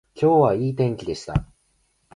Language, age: Japanese, 19-29